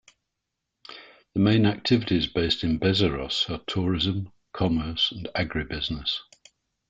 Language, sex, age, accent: English, male, 60-69, England English